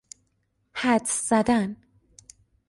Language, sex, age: Persian, female, 19-29